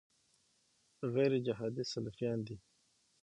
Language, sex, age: Pashto, male, 19-29